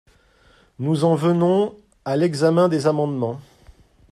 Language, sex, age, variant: French, male, 40-49, Français de métropole